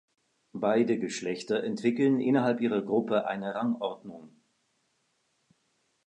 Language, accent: German, Schweizerdeutsch